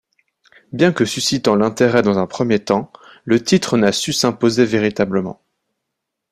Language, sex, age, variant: French, male, 19-29, Français de métropole